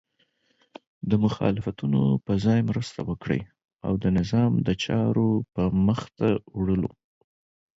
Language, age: Pashto, 30-39